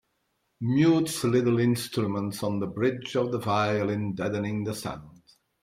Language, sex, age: English, male, 60-69